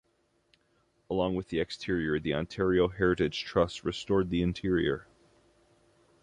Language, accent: English, United States English